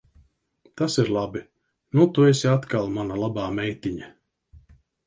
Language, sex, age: Latvian, male, 50-59